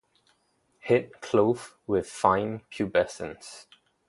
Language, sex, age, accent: English, male, 19-29, Singaporean English